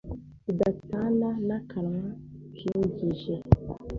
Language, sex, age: Kinyarwanda, female, 19-29